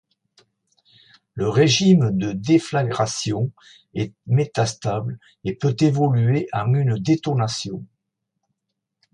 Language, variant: French, Français de métropole